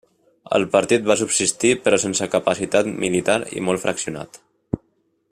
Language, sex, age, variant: Catalan, male, 30-39, Central